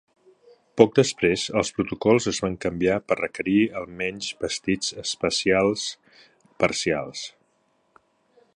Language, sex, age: Catalan, male, 50-59